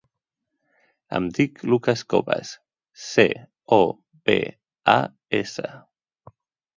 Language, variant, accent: Catalan, Central, central